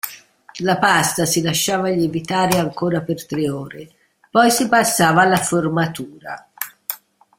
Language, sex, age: Italian, female, 60-69